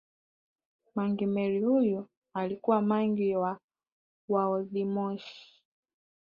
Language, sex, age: Swahili, female, 19-29